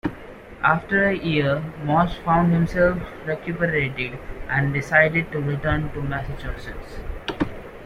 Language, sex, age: English, male, 19-29